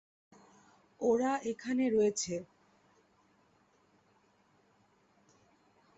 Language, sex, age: Bengali, female, 19-29